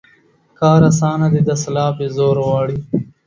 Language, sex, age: Pashto, male, 19-29